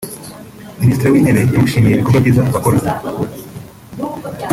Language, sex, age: Kinyarwanda, male, 19-29